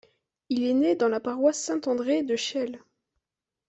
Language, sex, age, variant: French, female, 19-29, Français de métropole